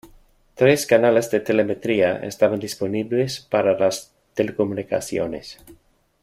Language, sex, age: Spanish, male, 50-59